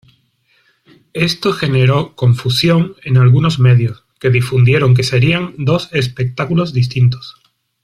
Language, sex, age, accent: Spanish, male, 40-49, España: Sur peninsular (Andalucia, Extremadura, Murcia)